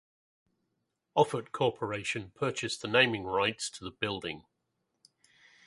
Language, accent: English, England English